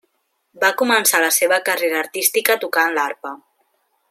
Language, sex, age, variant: Catalan, female, 19-29, Central